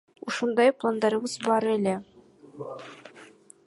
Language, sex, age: Kyrgyz, female, under 19